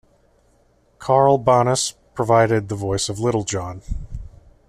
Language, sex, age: English, male, 30-39